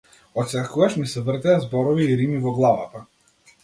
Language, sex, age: Macedonian, male, 19-29